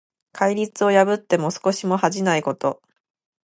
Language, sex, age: Japanese, female, under 19